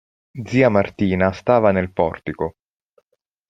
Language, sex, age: Italian, male, 30-39